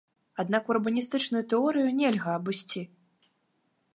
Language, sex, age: Belarusian, female, 19-29